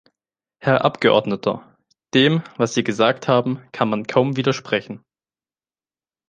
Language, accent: German, Deutschland Deutsch